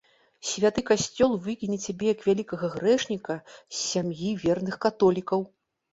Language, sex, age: Belarusian, female, 40-49